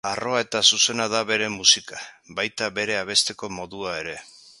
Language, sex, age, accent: Basque, male, 50-59, Mendebalekoa (Araba, Bizkaia, Gipuzkoako mendebaleko herri batzuk)